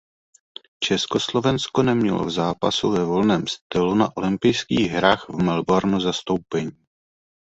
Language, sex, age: Czech, male, 30-39